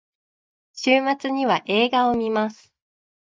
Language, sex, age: Japanese, female, 19-29